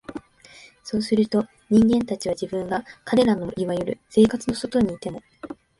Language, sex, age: Japanese, female, 19-29